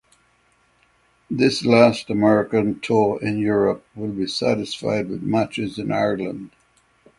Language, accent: English, United States English